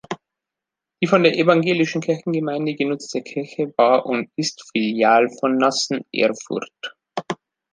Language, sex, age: German, male, 40-49